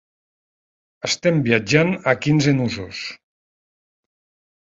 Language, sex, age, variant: Catalan, male, 40-49, Nord-Occidental